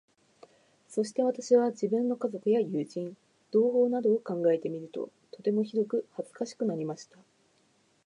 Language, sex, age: Japanese, female, 19-29